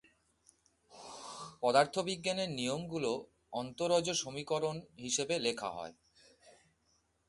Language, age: Bengali, 40-49